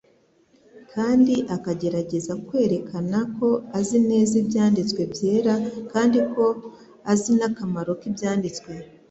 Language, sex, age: Kinyarwanda, female, 40-49